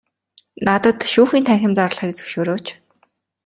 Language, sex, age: Mongolian, female, 19-29